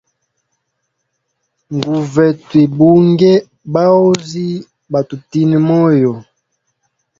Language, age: Hemba, 19-29